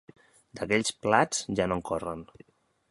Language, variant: Catalan, Central